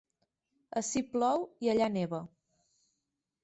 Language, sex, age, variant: Catalan, female, 30-39, Central